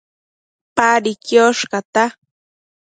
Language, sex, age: Matsés, female, under 19